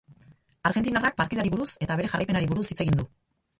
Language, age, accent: Basque, 50-59, Erdialdekoa edo Nafarra (Gipuzkoa, Nafarroa)